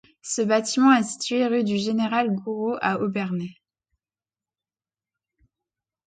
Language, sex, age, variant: French, female, 30-39, Français de métropole